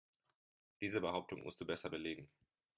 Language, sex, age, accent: German, male, 19-29, Deutschland Deutsch